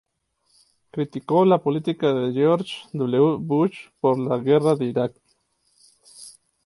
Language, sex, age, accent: Spanish, male, 30-39, México